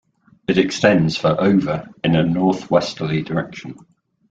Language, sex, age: English, male, 60-69